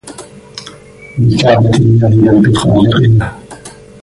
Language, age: Arabic, 19-29